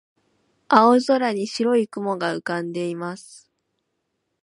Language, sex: Japanese, female